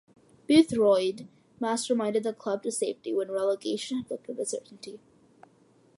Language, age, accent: English, under 19, United States English